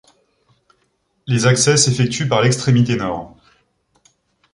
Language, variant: French, Français de métropole